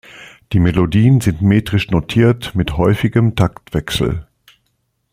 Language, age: German, 60-69